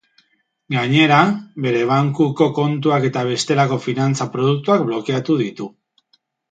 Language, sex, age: Basque, male, 40-49